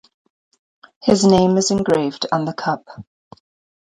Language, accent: English, United States English